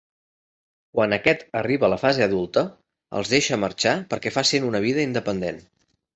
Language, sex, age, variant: Catalan, male, 30-39, Central